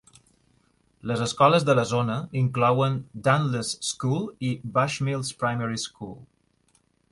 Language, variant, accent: Catalan, Balear, mallorquí